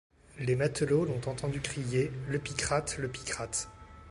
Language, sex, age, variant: French, male, 19-29, Français de métropole